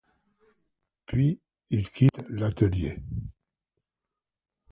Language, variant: French, Français de métropole